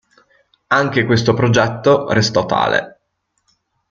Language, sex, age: Italian, male, 19-29